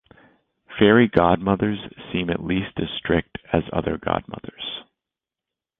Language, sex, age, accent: English, male, 30-39, United States English